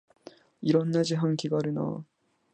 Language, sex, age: Japanese, female, 90+